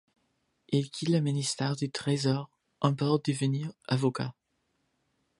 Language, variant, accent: French, Français d'Amérique du Nord, Français du Canada